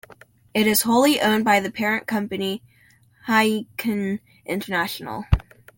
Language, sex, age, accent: English, male, under 19, United States English